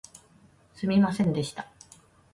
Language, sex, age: Japanese, female, 30-39